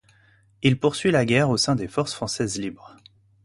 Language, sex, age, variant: French, male, 19-29, Français de métropole